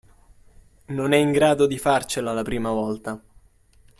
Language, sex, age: Italian, male, 19-29